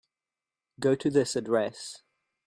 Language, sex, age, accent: English, male, 19-29, England English